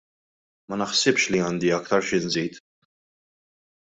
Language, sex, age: Maltese, male, 19-29